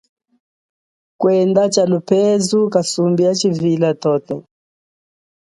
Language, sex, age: Chokwe, female, 40-49